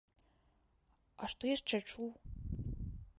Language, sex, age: Belarusian, female, under 19